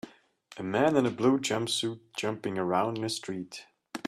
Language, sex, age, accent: English, male, 19-29, United States English